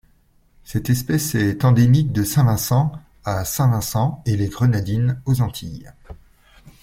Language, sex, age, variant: French, male, 40-49, Français de métropole